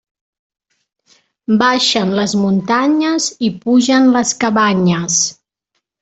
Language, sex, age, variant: Catalan, female, 40-49, Central